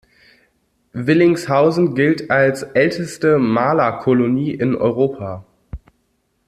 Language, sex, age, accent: German, male, 19-29, Deutschland Deutsch